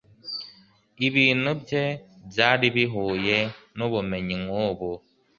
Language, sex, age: Kinyarwanda, male, 19-29